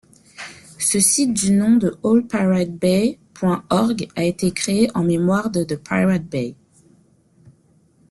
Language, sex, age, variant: French, female, 30-39, Français de métropole